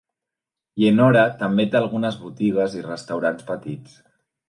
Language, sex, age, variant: Catalan, male, 19-29, Central